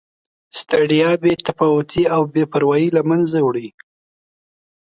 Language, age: Pashto, 19-29